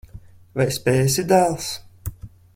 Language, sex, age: Latvian, male, 19-29